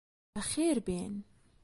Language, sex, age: Central Kurdish, female, 19-29